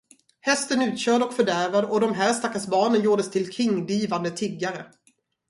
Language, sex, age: Swedish, female, 40-49